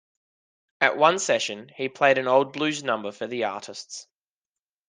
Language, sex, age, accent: English, male, 19-29, Australian English